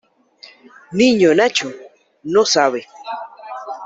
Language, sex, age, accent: Spanish, female, 30-39, América central